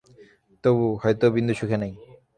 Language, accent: Bengali, প্রমিত; চলিত